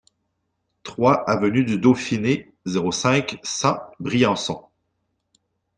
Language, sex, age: French, male, 40-49